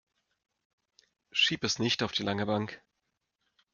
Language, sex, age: German, male, 40-49